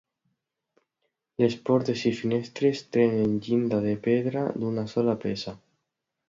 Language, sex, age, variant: Catalan, male, under 19, Alacantí